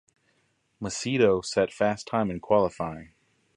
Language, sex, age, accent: English, male, 40-49, United States English